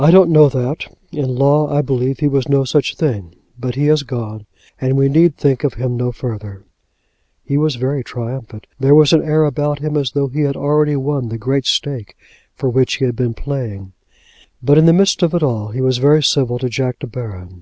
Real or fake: real